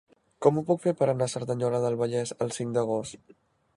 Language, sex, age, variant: Catalan, male, 19-29, Central